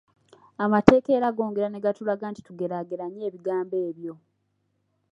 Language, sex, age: Ganda, female, 19-29